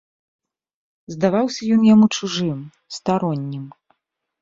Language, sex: Belarusian, female